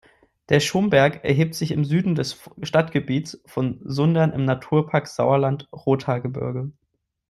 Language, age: German, 19-29